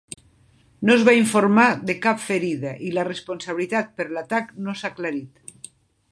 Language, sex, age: Catalan, female, 60-69